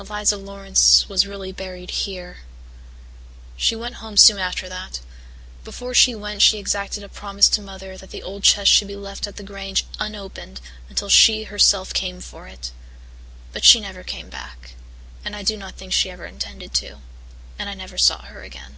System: none